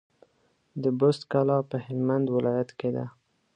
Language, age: Pashto, 19-29